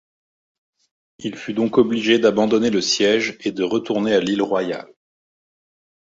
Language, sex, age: French, male, 30-39